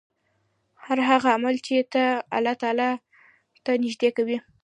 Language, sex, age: Pashto, female, 19-29